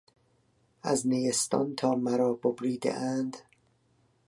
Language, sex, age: Persian, male, 40-49